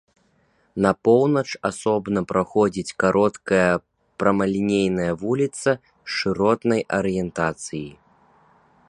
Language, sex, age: Belarusian, male, 19-29